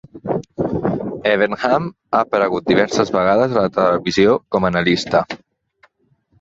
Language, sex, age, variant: Catalan, male, 30-39, Central